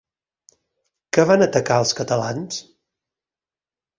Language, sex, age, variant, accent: Catalan, male, 30-39, Balear, mallorquí